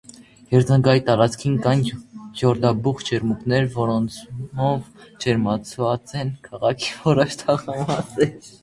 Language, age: Armenian, under 19